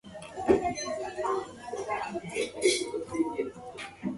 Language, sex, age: English, female, 19-29